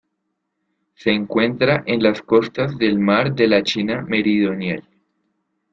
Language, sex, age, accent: Spanish, male, 19-29, Andino-Pacífico: Colombia, Perú, Ecuador, oeste de Bolivia y Venezuela andina